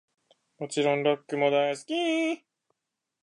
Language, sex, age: Japanese, male, 19-29